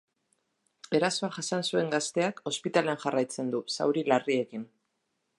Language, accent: Basque, Mendebalekoa (Araba, Bizkaia, Gipuzkoako mendebaleko herri batzuk)